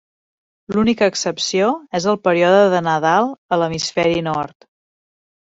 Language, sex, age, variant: Catalan, female, 40-49, Central